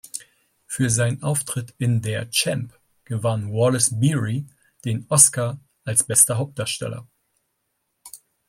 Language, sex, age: German, male, 30-39